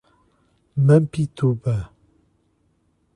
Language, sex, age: Portuguese, male, 40-49